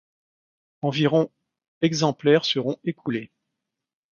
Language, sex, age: French, male, 60-69